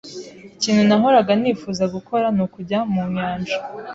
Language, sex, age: Kinyarwanda, female, 19-29